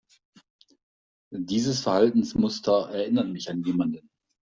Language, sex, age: German, male, 50-59